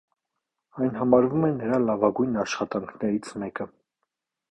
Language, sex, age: Armenian, male, 19-29